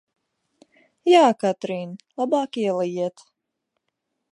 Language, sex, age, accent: Latvian, female, 19-29, Dzimtā valoda